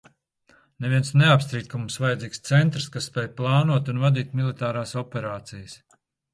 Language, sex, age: Latvian, male, 40-49